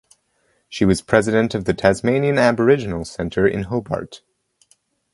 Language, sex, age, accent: English, male, 19-29, United States English